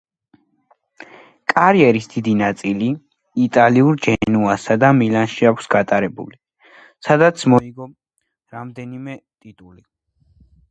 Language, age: Georgian, under 19